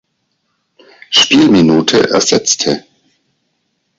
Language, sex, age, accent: German, male, 50-59, Deutschland Deutsch